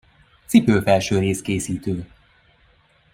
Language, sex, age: Hungarian, male, 30-39